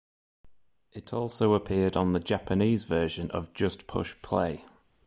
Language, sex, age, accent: English, male, 19-29, England English